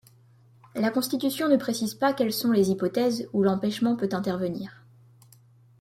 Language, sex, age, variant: French, female, 19-29, Français de métropole